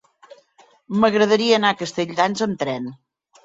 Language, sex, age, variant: Catalan, female, 60-69, Central